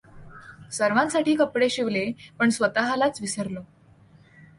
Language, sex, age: Marathi, female, under 19